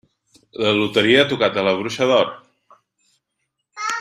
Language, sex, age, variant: Catalan, male, 30-39, Central